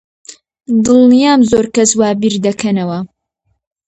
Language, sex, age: Central Kurdish, female, under 19